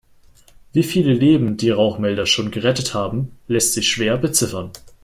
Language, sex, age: German, female, 19-29